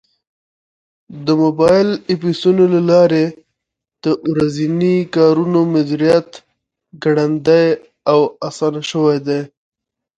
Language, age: Pashto, 19-29